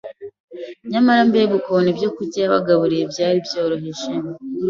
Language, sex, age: Kinyarwanda, female, 19-29